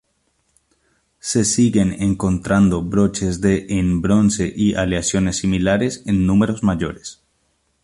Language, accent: Spanish, Andino-Pacífico: Colombia, Perú, Ecuador, oeste de Bolivia y Venezuela andina